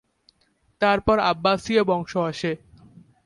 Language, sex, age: Bengali, male, under 19